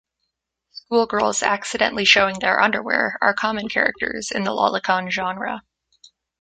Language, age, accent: English, 19-29, United States English